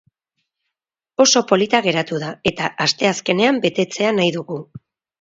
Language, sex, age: Basque, female, 40-49